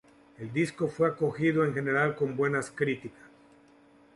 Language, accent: Spanish, México